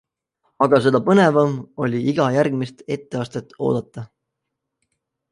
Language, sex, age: Estonian, male, 19-29